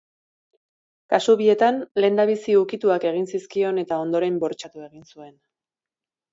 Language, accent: Basque, Erdialdekoa edo Nafarra (Gipuzkoa, Nafarroa)